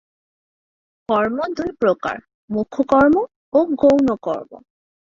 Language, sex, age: Bengali, female, 19-29